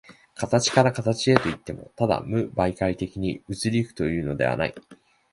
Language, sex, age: Japanese, male, 19-29